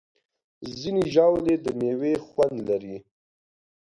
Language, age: Pashto, 19-29